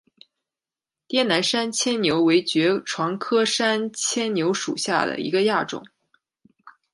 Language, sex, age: Chinese, female, 19-29